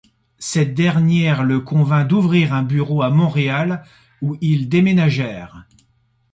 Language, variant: French, Français de métropole